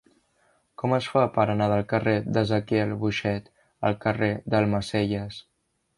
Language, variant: Catalan, Central